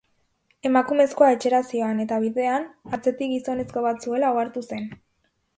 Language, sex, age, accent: Basque, female, 19-29, Erdialdekoa edo Nafarra (Gipuzkoa, Nafarroa)